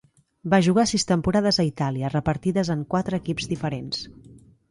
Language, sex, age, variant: Catalan, female, 40-49, Central